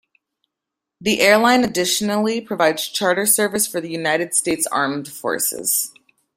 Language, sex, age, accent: English, female, 19-29, United States English